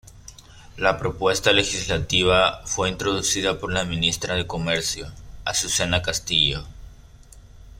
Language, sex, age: Spanish, male, under 19